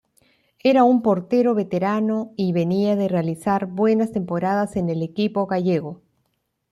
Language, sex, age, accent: Spanish, female, 60-69, Andino-Pacífico: Colombia, Perú, Ecuador, oeste de Bolivia y Venezuela andina